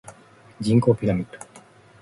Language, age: Japanese, 50-59